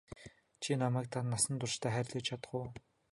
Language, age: Mongolian, 19-29